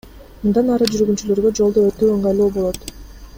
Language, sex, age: Kyrgyz, female, 19-29